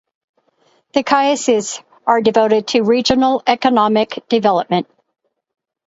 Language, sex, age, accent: English, female, 60-69, United States English